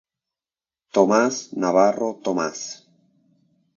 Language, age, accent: Spanish, 19-29, Rioplatense: Argentina, Uruguay, este de Bolivia, Paraguay